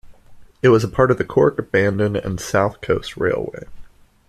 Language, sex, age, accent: English, male, 19-29, United States English